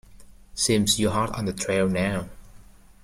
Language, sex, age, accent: English, male, 30-39, United States English